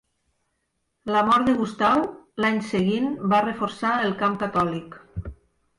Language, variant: Catalan, Nord-Occidental